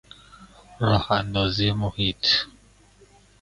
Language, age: Persian, 40-49